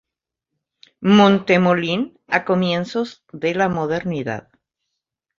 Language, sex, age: Spanish, female, 50-59